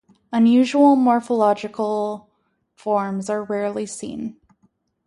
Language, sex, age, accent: English, female, 19-29, United States English